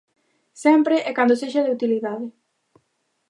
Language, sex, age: Galician, female, 19-29